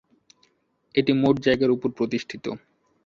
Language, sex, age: Bengali, male, 19-29